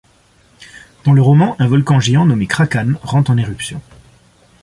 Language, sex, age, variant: French, male, 19-29, Français de métropole